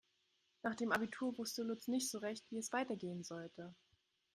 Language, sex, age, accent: German, female, 19-29, Deutschland Deutsch